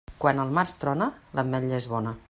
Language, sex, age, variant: Catalan, female, 50-59, Central